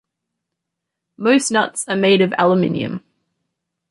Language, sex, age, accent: English, female, 19-29, Australian English